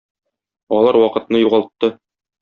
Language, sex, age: Tatar, male, 30-39